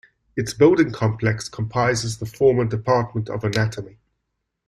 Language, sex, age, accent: English, male, 40-49, Southern African (South Africa, Zimbabwe, Namibia)